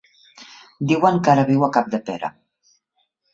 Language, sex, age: Catalan, female, 50-59